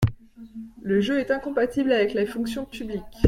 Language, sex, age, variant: French, female, 19-29, Français de métropole